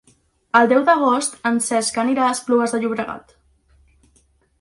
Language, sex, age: Catalan, female, under 19